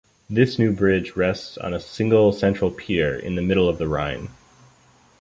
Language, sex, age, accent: English, male, 30-39, United States English